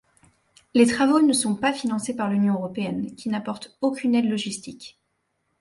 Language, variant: French, Français de métropole